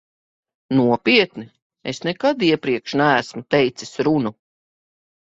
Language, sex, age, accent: Latvian, female, 50-59, Vidzemes